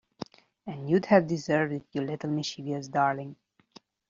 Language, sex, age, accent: English, female, 30-39, United States English